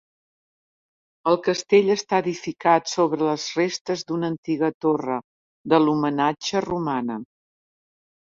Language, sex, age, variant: Catalan, female, 60-69, Central